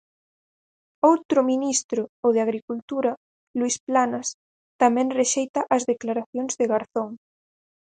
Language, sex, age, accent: Galician, female, 19-29, Central (gheada)